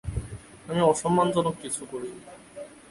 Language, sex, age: Bengali, male, 19-29